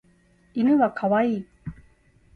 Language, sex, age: Japanese, female, 30-39